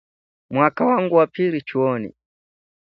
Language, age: Swahili, 19-29